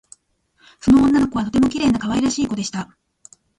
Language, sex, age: Japanese, female, 30-39